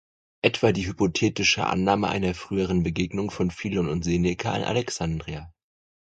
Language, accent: German, Deutschland Deutsch